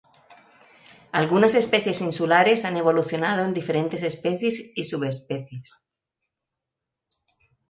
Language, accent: Spanish, España: Centro-Sur peninsular (Madrid, Toledo, Castilla-La Mancha)